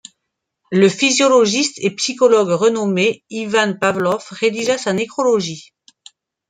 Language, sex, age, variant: French, female, 40-49, Français de métropole